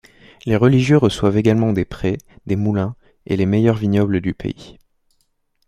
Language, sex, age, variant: French, male, 19-29, Français de métropole